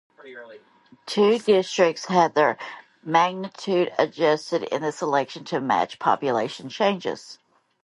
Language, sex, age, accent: English, female, 40-49, United States English